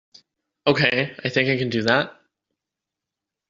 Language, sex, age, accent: English, male, 19-29, United States English